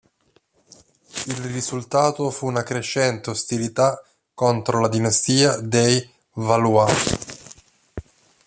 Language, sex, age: Italian, male, 19-29